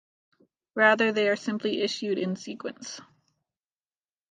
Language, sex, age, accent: English, female, 19-29, United States English